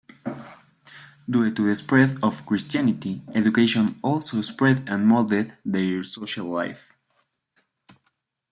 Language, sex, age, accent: English, male, 19-29, United States English